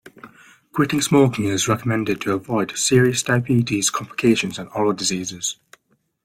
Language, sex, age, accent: English, male, under 19, England English